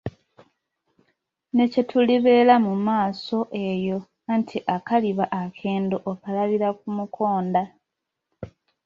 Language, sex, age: Ganda, female, 19-29